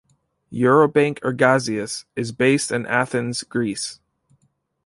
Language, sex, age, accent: English, male, 19-29, United States English